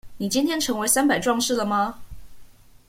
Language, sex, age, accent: Chinese, female, 19-29, 出生地：臺北市